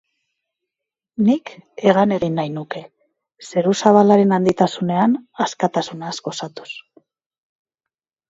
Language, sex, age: Basque, female, 40-49